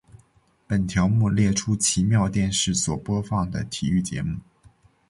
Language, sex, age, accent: Chinese, male, under 19, 出生地：黑龙江省